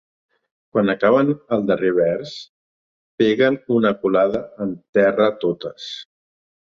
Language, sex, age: Catalan, male, 40-49